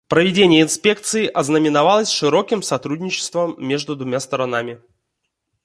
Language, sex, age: Russian, male, 19-29